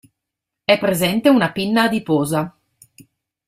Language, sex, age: Italian, female, 40-49